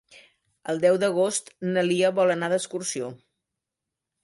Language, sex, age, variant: Catalan, female, 50-59, Central